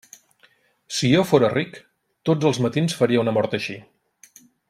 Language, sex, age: Catalan, male, 50-59